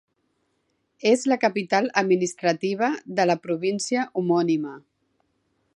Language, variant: Catalan, Central